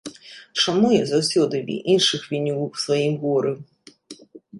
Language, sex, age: Belarusian, female, 30-39